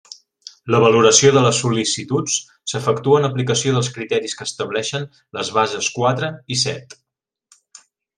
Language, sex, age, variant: Catalan, male, 40-49, Central